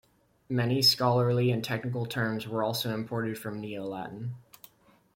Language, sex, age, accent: English, male, 19-29, United States English